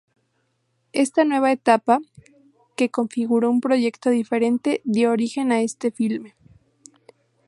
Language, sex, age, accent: Spanish, female, 19-29, México